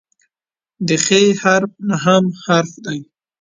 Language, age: Pashto, 19-29